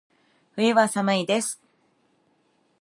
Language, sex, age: Japanese, female, 19-29